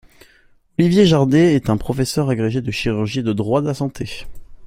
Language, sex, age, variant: French, male, under 19, Français de métropole